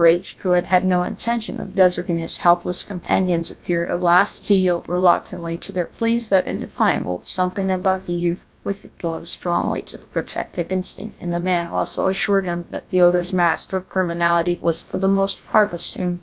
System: TTS, GlowTTS